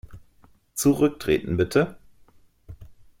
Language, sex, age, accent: German, male, 30-39, Deutschland Deutsch